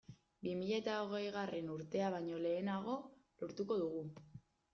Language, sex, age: Basque, female, 19-29